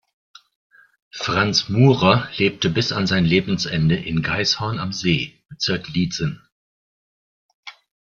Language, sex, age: German, male, 60-69